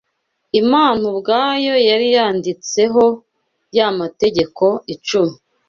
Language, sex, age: Kinyarwanda, female, 19-29